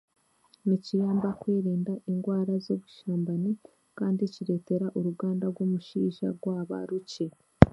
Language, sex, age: Chiga, female, 19-29